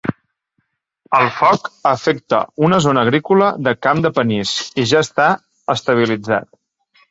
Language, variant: Catalan, Central